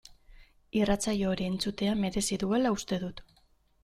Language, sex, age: Basque, female, 30-39